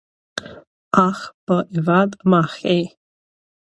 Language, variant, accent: Irish, Gaeilge na Mumhan, Cainteoir líofa, ní ó dhúchas